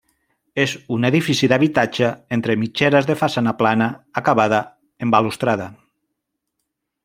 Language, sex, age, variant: Catalan, male, 40-49, Central